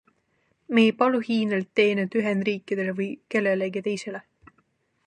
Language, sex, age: Estonian, female, 19-29